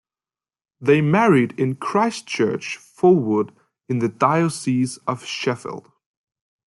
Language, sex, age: English, male, 19-29